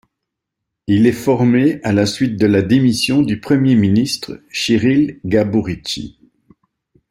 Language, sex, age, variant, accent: French, male, 70-79, Français d'Europe, Français de Belgique